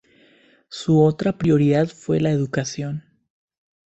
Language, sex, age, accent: Spanish, male, 19-29, Andino-Pacífico: Colombia, Perú, Ecuador, oeste de Bolivia y Venezuela andina